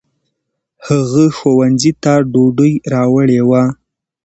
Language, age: Pashto, 19-29